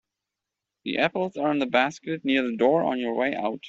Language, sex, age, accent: English, male, 30-39, United States English